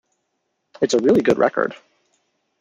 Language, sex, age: English, male, 19-29